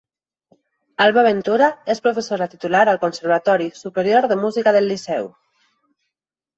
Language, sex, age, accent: Catalan, female, 30-39, valencià